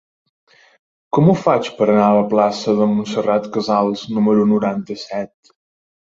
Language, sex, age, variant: Catalan, male, 30-39, Central